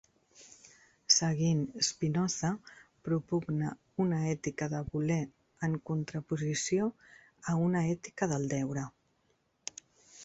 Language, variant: Catalan, Central